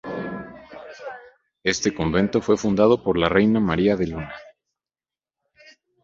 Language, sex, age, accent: Spanish, male, 19-29, México